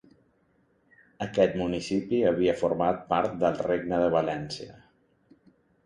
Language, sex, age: Catalan, male, 50-59